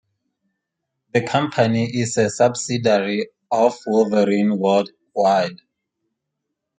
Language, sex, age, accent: English, male, 19-29, Southern African (South Africa, Zimbabwe, Namibia)